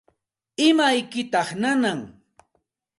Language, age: Santa Ana de Tusi Pasco Quechua, 40-49